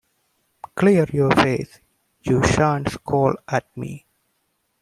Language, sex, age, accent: English, male, 19-29, United States English